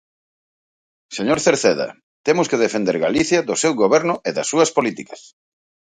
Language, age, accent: Galician, 40-49, Central (gheada)